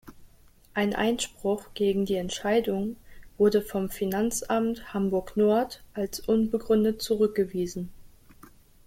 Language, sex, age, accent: German, female, 19-29, Deutschland Deutsch